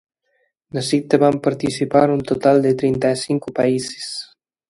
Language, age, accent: Galician, 19-29, Atlántico (seseo e gheada)